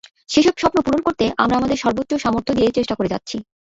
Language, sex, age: Bengali, female, 30-39